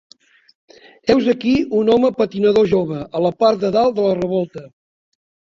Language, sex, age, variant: Catalan, male, 60-69, Septentrional